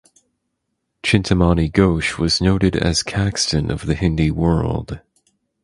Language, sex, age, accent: English, male, 19-29, United States English